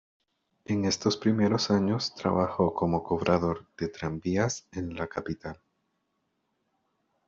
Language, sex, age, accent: Spanish, male, 30-39, América central